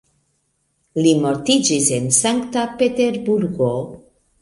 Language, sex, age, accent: Esperanto, female, 50-59, Internacia